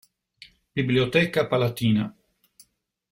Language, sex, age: Italian, male, 60-69